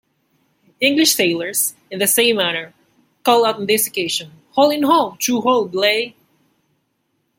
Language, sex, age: English, male, 19-29